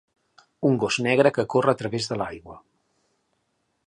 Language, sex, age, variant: Catalan, male, 40-49, Central